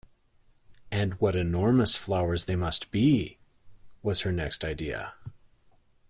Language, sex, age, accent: English, male, 30-39, Canadian English